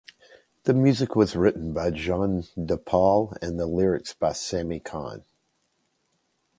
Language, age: English, 50-59